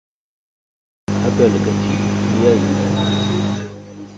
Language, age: Hausa, 19-29